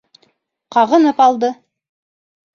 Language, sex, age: Bashkir, female, 19-29